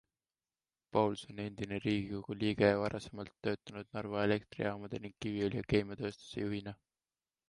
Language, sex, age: Estonian, male, 19-29